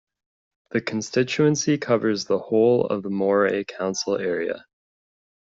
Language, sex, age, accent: English, male, 19-29, Canadian English